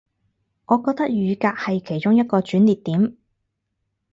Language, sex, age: Cantonese, female, 30-39